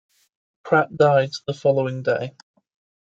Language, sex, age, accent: English, male, 19-29, England English